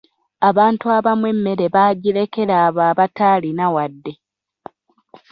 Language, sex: Ganda, female